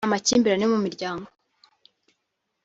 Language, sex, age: Kinyarwanda, female, 19-29